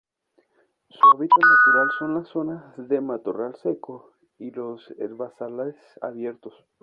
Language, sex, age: Spanish, male, 19-29